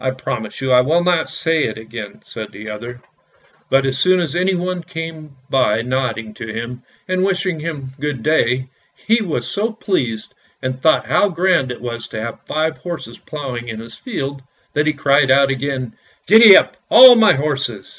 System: none